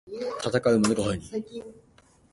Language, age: Japanese, under 19